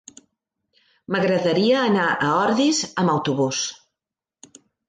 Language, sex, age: Catalan, female, 60-69